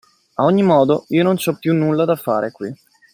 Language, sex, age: Italian, male, 30-39